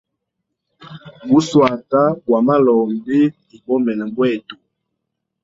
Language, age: Hemba, 40-49